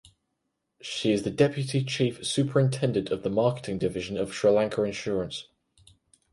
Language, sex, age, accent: English, male, under 19, England English